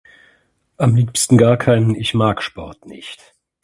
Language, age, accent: German, 40-49, Deutschland Deutsch